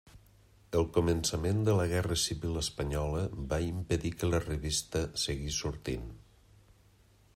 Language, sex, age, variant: Catalan, male, 50-59, Nord-Occidental